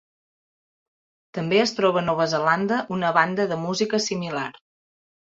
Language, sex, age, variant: Catalan, female, 30-39, Central